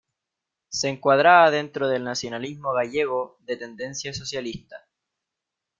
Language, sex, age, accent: Spanish, male, 19-29, Chileno: Chile, Cuyo